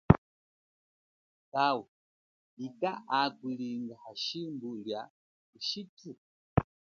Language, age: Chokwe, 40-49